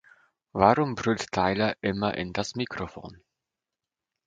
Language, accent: German, Polnisch Deutsch